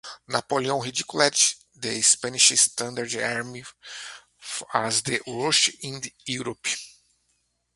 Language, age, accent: English, 40-49, United States English